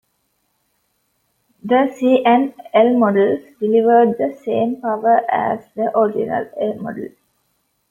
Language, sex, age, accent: English, female, 19-29, United States English